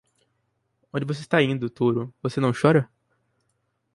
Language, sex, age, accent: Portuguese, male, 19-29, Mineiro